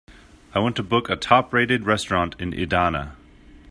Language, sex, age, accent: English, male, 30-39, United States English